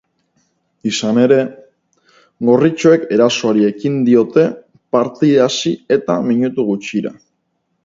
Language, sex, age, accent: Basque, male, 19-29, Mendebalekoa (Araba, Bizkaia, Gipuzkoako mendebaleko herri batzuk)